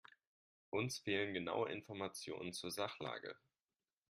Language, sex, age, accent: German, male, 19-29, Deutschland Deutsch